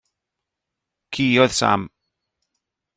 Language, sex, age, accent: Welsh, male, 40-49, Y Deyrnas Unedig Cymraeg